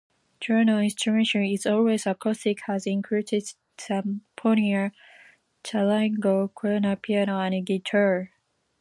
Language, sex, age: English, female, 19-29